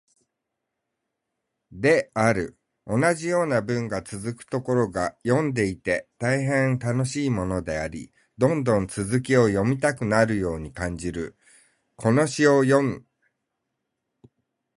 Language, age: Japanese, 40-49